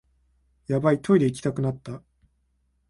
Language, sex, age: Japanese, male, 19-29